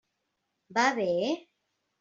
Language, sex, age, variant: Catalan, female, 40-49, Central